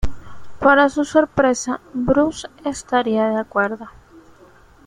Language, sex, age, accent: Spanish, female, under 19, Caribe: Cuba, Venezuela, Puerto Rico, República Dominicana, Panamá, Colombia caribeña, México caribeño, Costa del golfo de México